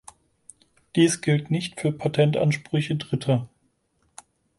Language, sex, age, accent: German, male, 30-39, Deutschland Deutsch